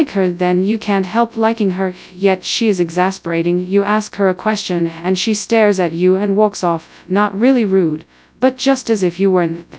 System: TTS, FastPitch